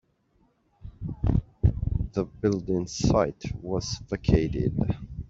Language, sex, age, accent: English, male, 30-39, England English